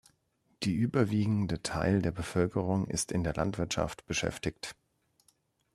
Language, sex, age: German, male, 30-39